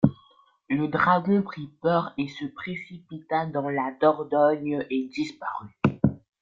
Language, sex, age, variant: French, male, 19-29, Français de métropole